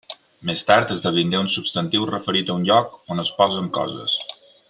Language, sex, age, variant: Catalan, male, 40-49, Balear